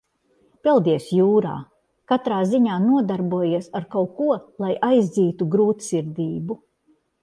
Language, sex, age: Latvian, female, 60-69